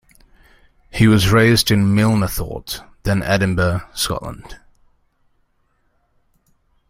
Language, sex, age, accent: English, male, 19-29, England English